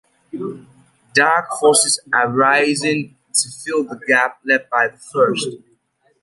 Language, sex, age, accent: English, male, 30-39, United States English